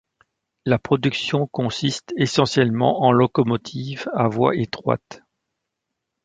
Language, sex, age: French, male, 40-49